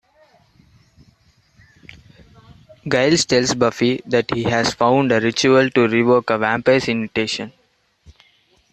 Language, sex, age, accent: English, male, under 19, India and South Asia (India, Pakistan, Sri Lanka)